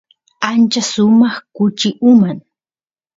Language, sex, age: Santiago del Estero Quichua, female, 30-39